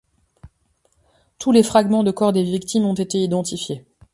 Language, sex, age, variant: French, female, 40-49, Français de métropole